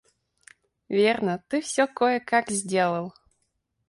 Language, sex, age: Russian, male, 19-29